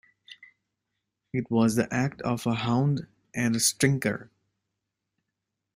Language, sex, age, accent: English, male, 19-29, United States English